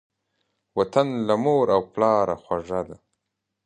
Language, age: Pashto, 30-39